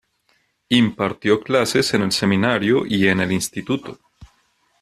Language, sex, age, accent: Spanish, male, 40-49, Andino-Pacífico: Colombia, Perú, Ecuador, oeste de Bolivia y Venezuela andina